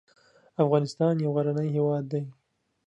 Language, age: Pashto, 19-29